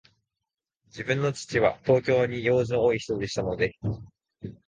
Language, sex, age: Japanese, male, 19-29